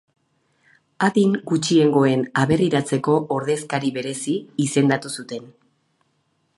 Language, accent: Basque, Erdialdekoa edo Nafarra (Gipuzkoa, Nafarroa)